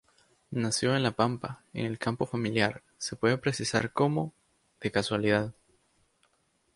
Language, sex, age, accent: Spanish, male, 19-29, América central